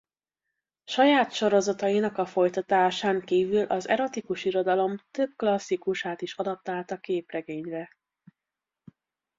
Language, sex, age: Hungarian, female, 19-29